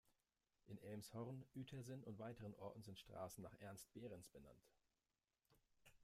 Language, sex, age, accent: German, male, 30-39, Deutschland Deutsch